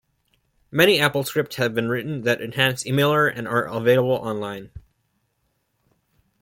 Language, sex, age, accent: English, male, under 19, United States English